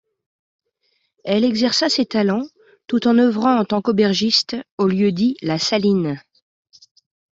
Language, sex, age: French, female, 50-59